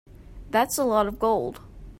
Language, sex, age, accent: English, female, 19-29, United States English